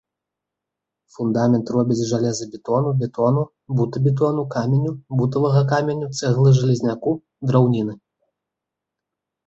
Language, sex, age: Belarusian, male, 30-39